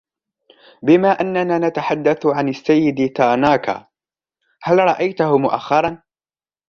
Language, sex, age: Arabic, male, 19-29